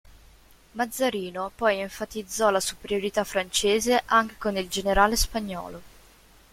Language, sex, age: Italian, female, 19-29